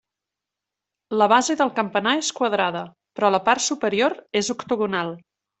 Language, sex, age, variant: Catalan, female, 40-49, Central